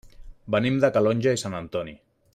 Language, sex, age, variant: Catalan, male, 40-49, Central